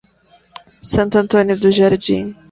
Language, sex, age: Portuguese, female, 19-29